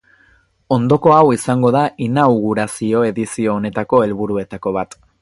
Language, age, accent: Basque, 19-29, Erdialdekoa edo Nafarra (Gipuzkoa, Nafarroa)